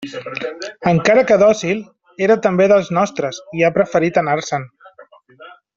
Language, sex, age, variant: Catalan, male, 30-39, Central